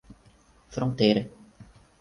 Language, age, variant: Portuguese, under 19, Portuguese (Brasil)